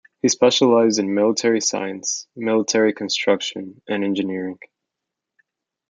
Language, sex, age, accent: English, male, 19-29, United States English